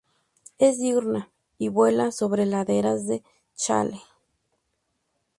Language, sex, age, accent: Spanish, female, 19-29, México